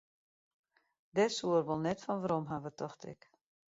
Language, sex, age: Western Frisian, female, 60-69